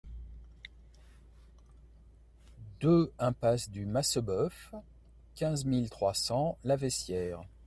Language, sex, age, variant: French, male, 50-59, Français de métropole